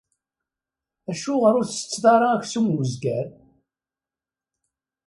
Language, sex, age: Kabyle, male, 70-79